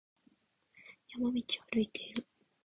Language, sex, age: Japanese, female, under 19